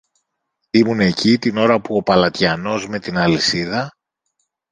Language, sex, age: Greek, male, 50-59